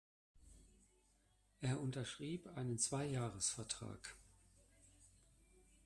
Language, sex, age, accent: German, male, 60-69, Deutschland Deutsch